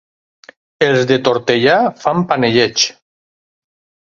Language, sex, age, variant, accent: Catalan, male, 50-59, Valencià meridional, valencià